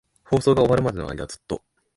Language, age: Japanese, 19-29